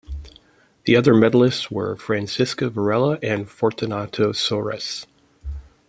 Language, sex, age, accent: English, male, 50-59, United States English